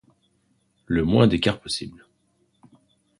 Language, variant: French, Français de métropole